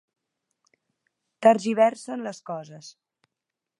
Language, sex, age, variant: Catalan, female, 19-29, Central